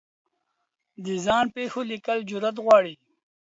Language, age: Pashto, 50-59